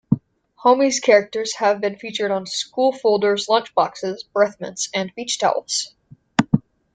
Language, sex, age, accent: English, female, under 19, United States English